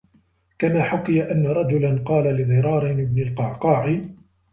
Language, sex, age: Arabic, male, 30-39